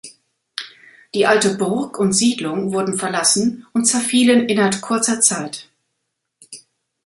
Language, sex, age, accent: German, female, 50-59, Deutschland Deutsch